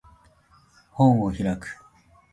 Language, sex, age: Japanese, male, 30-39